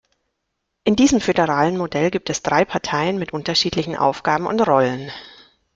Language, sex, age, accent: German, female, 40-49, Deutschland Deutsch